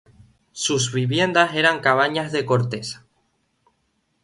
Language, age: Spanish, 19-29